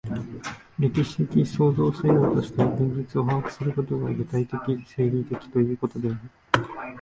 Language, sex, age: Japanese, male, 19-29